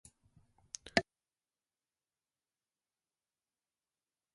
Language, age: Japanese, 50-59